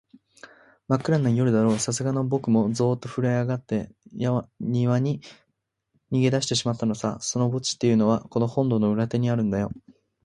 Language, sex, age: Japanese, male, 19-29